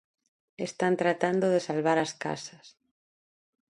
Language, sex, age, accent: Galician, female, 40-49, Normativo (estándar)